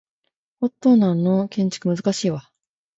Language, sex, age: Japanese, female, 30-39